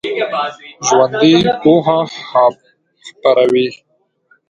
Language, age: Pashto, 19-29